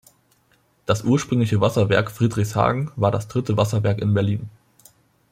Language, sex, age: German, male, under 19